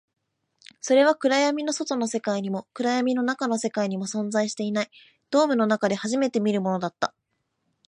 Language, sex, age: Japanese, female, 19-29